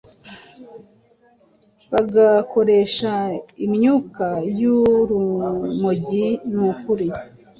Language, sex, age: Kinyarwanda, female, 19-29